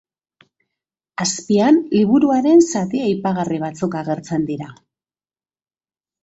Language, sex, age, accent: Basque, female, 50-59, Mendebalekoa (Araba, Bizkaia, Gipuzkoako mendebaleko herri batzuk)